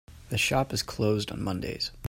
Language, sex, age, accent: English, male, 19-29, United States English